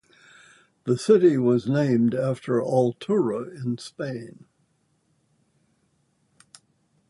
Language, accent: English, United States English